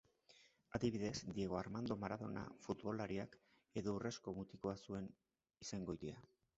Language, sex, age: Basque, male, 50-59